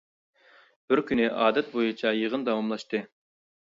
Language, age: Uyghur, 30-39